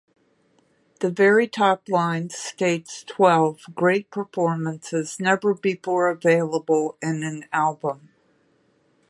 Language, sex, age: English, female, 60-69